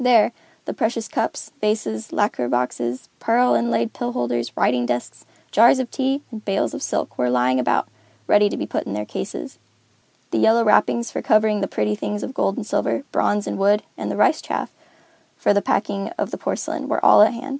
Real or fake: real